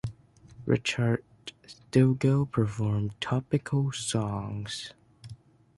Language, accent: English, England English